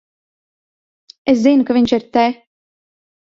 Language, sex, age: Latvian, female, 30-39